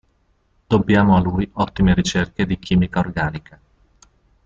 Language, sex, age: Italian, male, 40-49